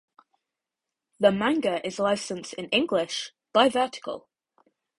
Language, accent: English, England English